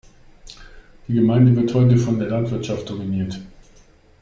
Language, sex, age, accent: German, male, 50-59, Deutschland Deutsch